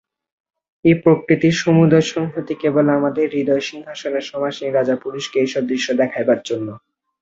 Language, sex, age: Bengali, male, 19-29